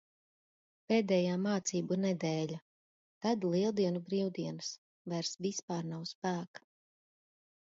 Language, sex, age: Latvian, female, 40-49